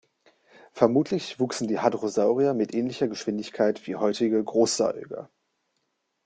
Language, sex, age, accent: German, male, 19-29, Deutschland Deutsch